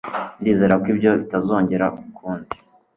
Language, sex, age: Kinyarwanda, male, 19-29